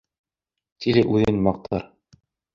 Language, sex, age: Bashkir, male, 30-39